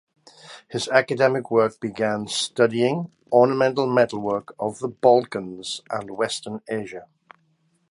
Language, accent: English, England English